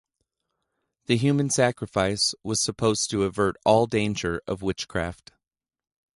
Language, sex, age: English, male, 30-39